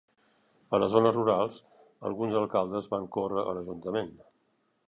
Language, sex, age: Catalan, male, 60-69